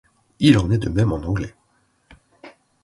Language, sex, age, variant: French, male, 30-39, Français de métropole